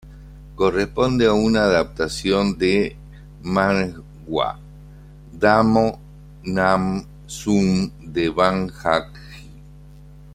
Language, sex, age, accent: Spanish, male, 60-69, Rioplatense: Argentina, Uruguay, este de Bolivia, Paraguay